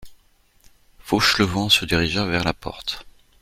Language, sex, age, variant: French, male, 40-49, Français de métropole